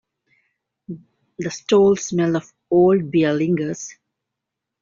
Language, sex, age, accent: English, female, 40-49, England English